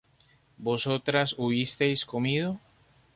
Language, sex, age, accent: Spanish, male, 30-39, Caribe: Cuba, Venezuela, Puerto Rico, República Dominicana, Panamá, Colombia caribeña, México caribeño, Costa del golfo de México